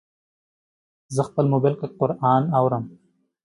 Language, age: Pashto, 19-29